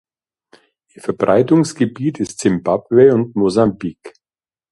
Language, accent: German, Deutschland Deutsch